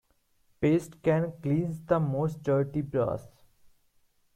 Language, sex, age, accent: English, male, 19-29, India and South Asia (India, Pakistan, Sri Lanka)